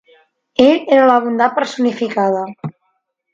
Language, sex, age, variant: Catalan, female, 50-59, Central